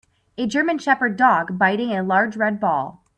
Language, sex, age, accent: English, female, 30-39, United States English